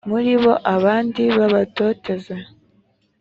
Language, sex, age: Kinyarwanda, female, 19-29